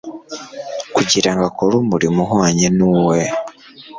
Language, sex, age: Kinyarwanda, male, 19-29